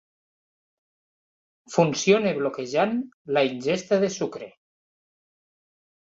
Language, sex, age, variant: Catalan, male, 50-59, Nord-Occidental